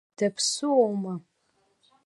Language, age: Abkhazian, under 19